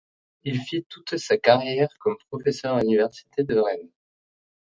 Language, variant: French, Français de métropole